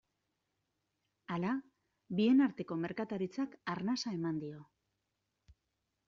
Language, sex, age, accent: Basque, female, 40-49, Mendebalekoa (Araba, Bizkaia, Gipuzkoako mendebaleko herri batzuk)